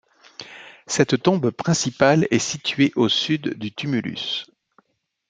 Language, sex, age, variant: French, male, under 19, Français de métropole